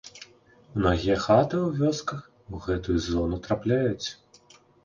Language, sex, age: Belarusian, male, 30-39